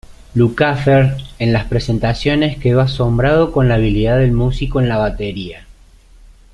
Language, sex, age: Spanish, male, 30-39